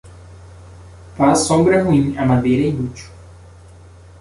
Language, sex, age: Portuguese, male, 19-29